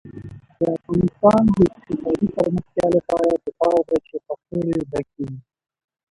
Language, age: Pashto, 19-29